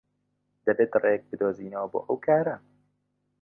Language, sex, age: Central Kurdish, male, 19-29